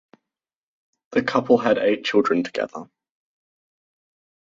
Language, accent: English, Australian English